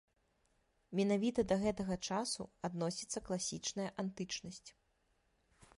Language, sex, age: Belarusian, female, 19-29